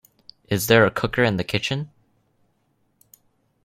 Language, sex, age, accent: English, male, under 19, United States English